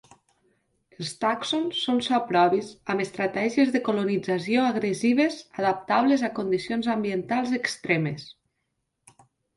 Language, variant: Catalan, Nord-Occidental